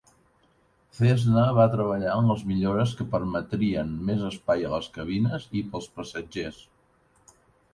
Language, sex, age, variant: Catalan, male, 60-69, Central